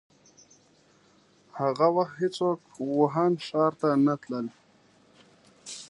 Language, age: Pashto, 19-29